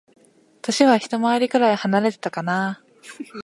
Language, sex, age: Japanese, female, 19-29